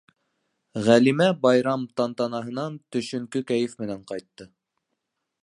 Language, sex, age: Bashkir, male, 19-29